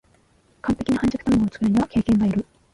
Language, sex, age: Japanese, female, 19-29